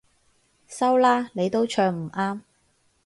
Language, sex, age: Cantonese, female, 19-29